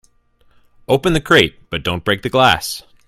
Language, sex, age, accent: English, male, 40-49, United States English